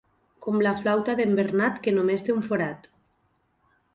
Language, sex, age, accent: Catalan, female, 30-39, valencià